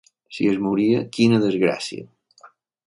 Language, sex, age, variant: Catalan, male, 50-59, Balear